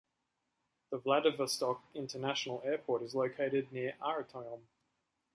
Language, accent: English, Australian English